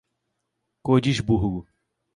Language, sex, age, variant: Portuguese, male, 19-29, Portuguese (Brasil)